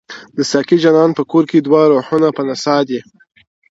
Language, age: Pashto, 19-29